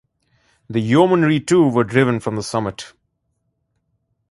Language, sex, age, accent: English, male, 30-39, India and South Asia (India, Pakistan, Sri Lanka)